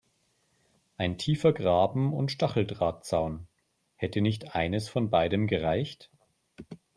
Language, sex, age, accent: German, male, 40-49, Deutschland Deutsch